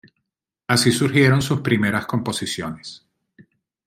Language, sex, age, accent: Spanish, male, 40-49, Caribe: Cuba, Venezuela, Puerto Rico, República Dominicana, Panamá, Colombia caribeña, México caribeño, Costa del golfo de México